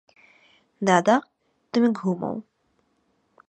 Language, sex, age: Bengali, female, 19-29